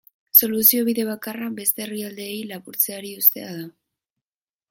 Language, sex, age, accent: Basque, female, 19-29, Mendebalekoa (Araba, Bizkaia, Gipuzkoako mendebaleko herri batzuk)